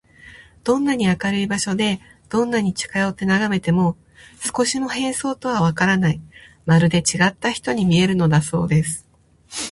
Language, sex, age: Japanese, female, 30-39